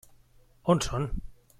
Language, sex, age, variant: Catalan, male, 40-49, Central